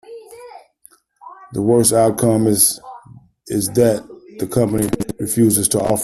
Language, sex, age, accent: English, male, 50-59, United States English